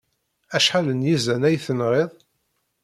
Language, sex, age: Kabyle, male, 50-59